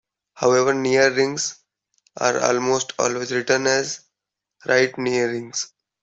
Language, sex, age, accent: English, male, 19-29, India and South Asia (India, Pakistan, Sri Lanka)